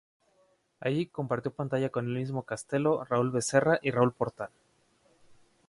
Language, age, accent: Spanish, 19-29, México